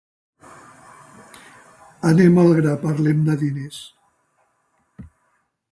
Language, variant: Catalan, Central